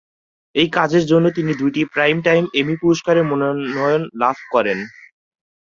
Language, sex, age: Bengali, male, 19-29